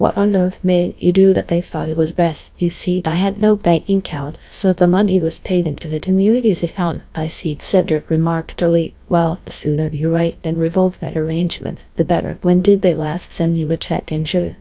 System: TTS, GlowTTS